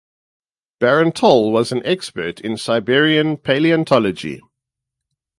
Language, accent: English, Southern African (South Africa, Zimbabwe, Namibia)